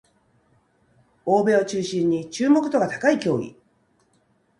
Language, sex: Japanese, female